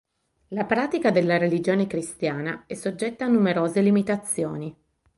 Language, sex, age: Italian, female, 30-39